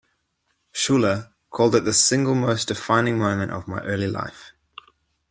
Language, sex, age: English, male, 30-39